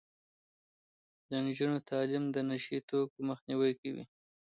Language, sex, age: Pashto, male, 30-39